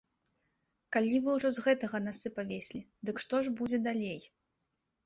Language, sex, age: Belarusian, female, 19-29